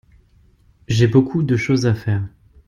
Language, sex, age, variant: French, male, 19-29, Français de métropole